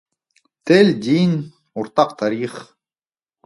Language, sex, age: Bashkir, male, 30-39